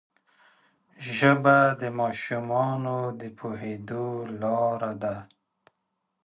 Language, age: Pashto, 50-59